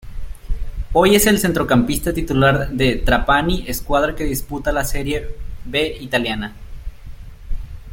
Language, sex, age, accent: Spanish, male, 19-29, México